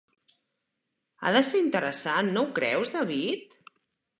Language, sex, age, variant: Catalan, female, 30-39, Central